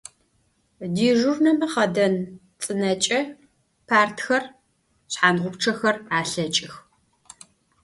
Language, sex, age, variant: Adyghe, female, 50-59, Адыгабзэ (Кирил, пстэумэ зэдыряе)